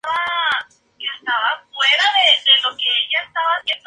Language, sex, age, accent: Spanish, male, 19-29, México